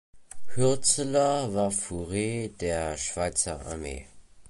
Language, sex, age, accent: German, male, under 19, Deutschland Deutsch